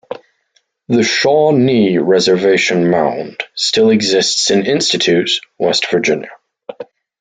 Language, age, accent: English, 19-29, Irish English